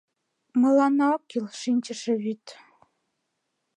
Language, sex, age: Mari, female, 19-29